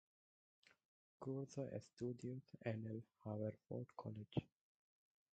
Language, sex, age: Spanish, male, 19-29